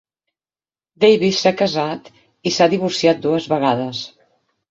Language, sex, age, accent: Catalan, female, 50-59, balear; central